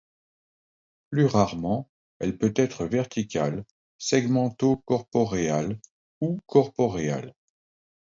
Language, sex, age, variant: French, male, 50-59, Français de métropole